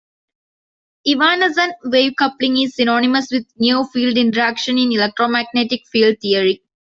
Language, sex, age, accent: English, female, 19-29, India and South Asia (India, Pakistan, Sri Lanka)